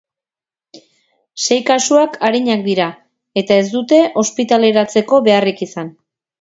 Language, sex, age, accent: Basque, female, 40-49, Erdialdekoa edo Nafarra (Gipuzkoa, Nafarroa)